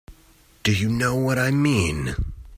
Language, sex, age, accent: English, male, 19-29, United States English